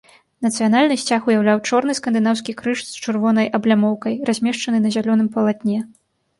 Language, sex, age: Belarusian, female, 30-39